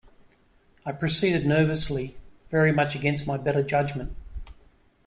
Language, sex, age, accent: English, male, 50-59, Australian English